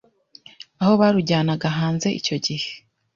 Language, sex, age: Kinyarwanda, female, 19-29